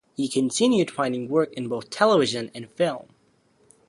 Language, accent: English, United States English